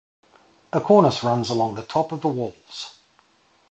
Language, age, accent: English, 50-59, Australian English